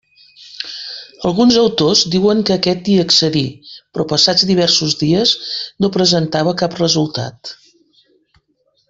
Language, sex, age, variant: Catalan, female, 50-59, Central